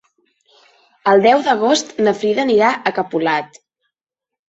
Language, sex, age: Catalan, male, 30-39